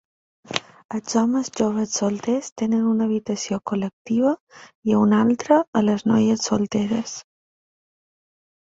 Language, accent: Catalan, mallorquí